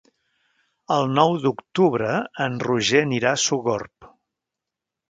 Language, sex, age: Catalan, male, 60-69